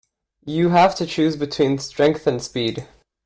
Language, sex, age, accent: English, male, 19-29, Canadian English